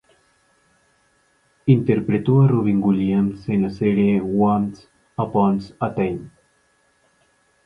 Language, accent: Spanish, México